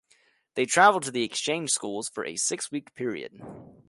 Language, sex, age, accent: English, male, under 19, United States English